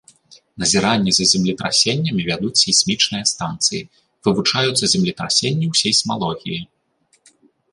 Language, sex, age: Belarusian, male, 30-39